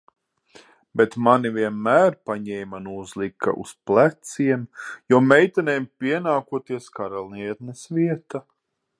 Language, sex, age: Latvian, male, 30-39